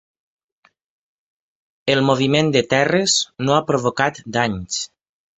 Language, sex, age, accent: Catalan, male, 19-29, valencià